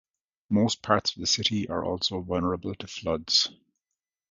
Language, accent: English, Irish English